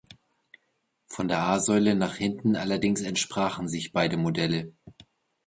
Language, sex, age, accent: German, male, 40-49, Deutschland Deutsch